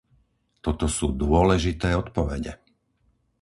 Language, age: Slovak, 50-59